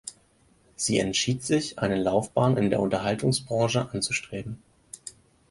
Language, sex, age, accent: German, male, 19-29, Deutschland Deutsch